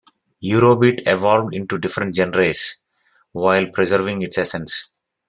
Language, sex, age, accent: English, male, 40-49, United States English